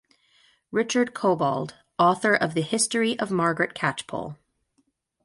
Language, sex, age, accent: English, female, 30-39, United States English